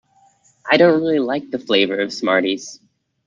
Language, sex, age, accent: English, male, 19-29, United States English